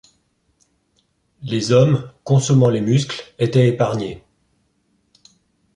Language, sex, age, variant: French, male, 50-59, Français de métropole